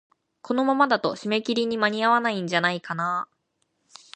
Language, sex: Japanese, female